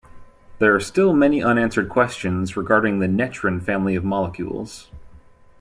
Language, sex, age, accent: English, male, 30-39, United States English